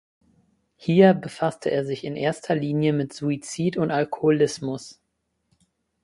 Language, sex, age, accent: German, male, 19-29, Deutschland Deutsch